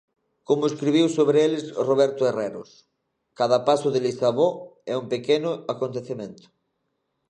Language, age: Galician, 19-29